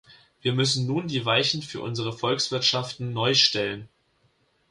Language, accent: German, Deutschland Deutsch